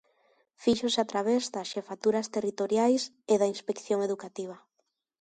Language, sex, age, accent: Galician, female, 19-29, Normativo (estándar)